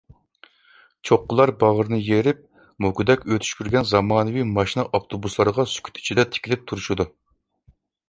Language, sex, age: Uyghur, male, 40-49